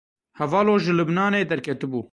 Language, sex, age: Kurdish, male, 30-39